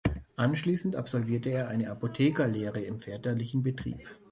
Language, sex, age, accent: German, male, 30-39, Deutschland Deutsch